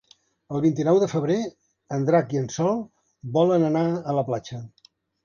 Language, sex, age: Catalan, male, 70-79